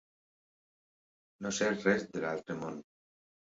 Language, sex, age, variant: Catalan, male, 40-49, Nord-Occidental